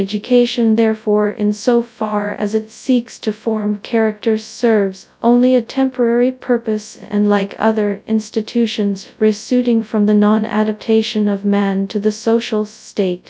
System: TTS, FastPitch